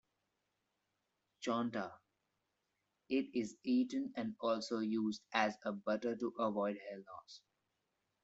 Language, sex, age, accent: English, male, 19-29, India and South Asia (India, Pakistan, Sri Lanka)